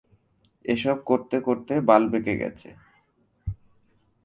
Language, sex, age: Bengali, male, 19-29